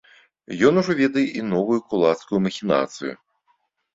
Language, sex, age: Belarusian, male, 40-49